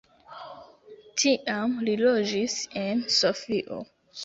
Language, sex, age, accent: Esperanto, female, 19-29, Internacia